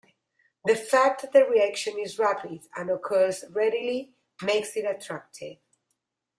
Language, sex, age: English, female, 40-49